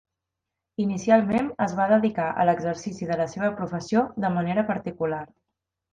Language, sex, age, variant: Catalan, female, 30-39, Central